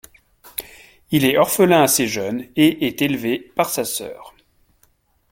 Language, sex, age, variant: French, male, 40-49, Français de métropole